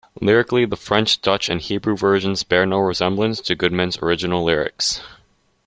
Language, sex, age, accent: English, male, under 19, United States English